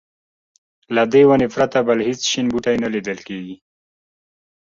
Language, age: Pashto, 30-39